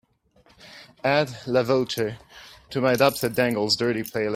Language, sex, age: English, male, 19-29